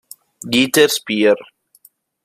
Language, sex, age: Italian, male, under 19